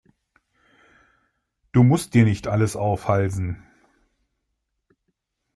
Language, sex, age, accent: German, male, 50-59, Deutschland Deutsch